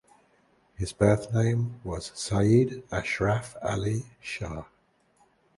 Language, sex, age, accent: English, male, 60-69, England English